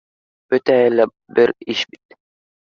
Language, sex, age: Bashkir, male, under 19